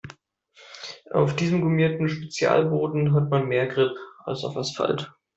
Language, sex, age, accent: German, male, 19-29, Deutschland Deutsch